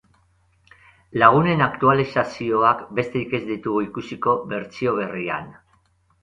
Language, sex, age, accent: Basque, male, 50-59, Mendebalekoa (Araba, Bizkaia, Gipuzkoako mendebaleko herri batzuk)